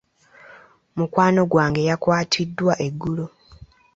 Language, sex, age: Ganda, female, 19-29